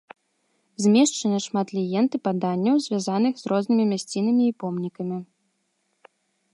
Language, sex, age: Belarusian, female, 19-29